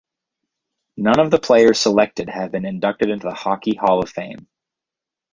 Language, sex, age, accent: English, male, 19-29, United States English